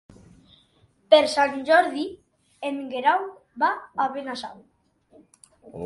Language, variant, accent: Catalan, Nord-Occidental, nord-occidental